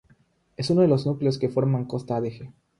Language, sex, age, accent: Spanish, male, under 19, Andino-Pacífico: Colombia, Perú, Ecuador, oeste de Bolivia y Venezuela andina; Rioplatense: Argentina, Uruguay, este de Bolivia, Paraguay